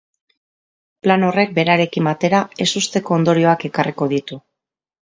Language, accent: Basque, Mendebalekoa (Araba, Bizkaia, Gipuzkoako mendebaleko herri batzuk)